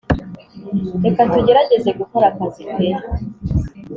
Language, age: Kinyarwanda, 19-29